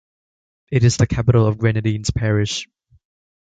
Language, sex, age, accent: English, male, 19-29, United States English